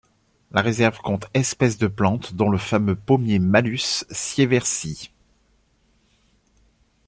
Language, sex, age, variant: French, male, 40-49, Français de métropole